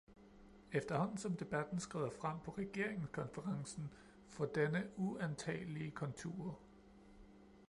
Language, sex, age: Danish, male, 30-39